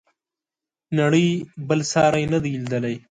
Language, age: Pashto, 19-29